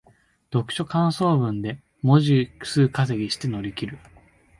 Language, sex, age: Japanese, male, 19-29